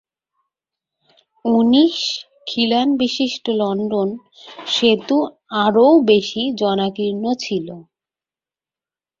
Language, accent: Bengali, Bengali